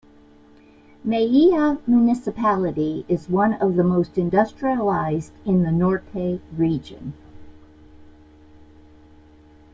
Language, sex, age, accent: English, female, 70-79, United States English